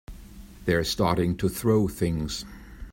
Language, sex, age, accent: English, male, 60-69, United States English